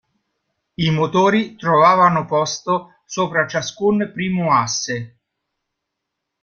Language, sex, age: Italian, male, 40-49